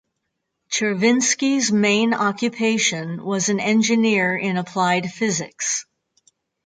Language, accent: English, United States English